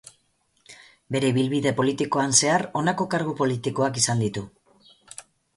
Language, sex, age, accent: Basque, female, 40-49, Mendebalekoa (Araba, Bizkaia, Gipuzkoako mendebaleko herri batzuk)